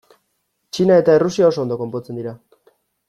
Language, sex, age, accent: Basque, male, 19-29, Erdialdekoa edo Nafarra (Gipuzkoa, Nafarroa)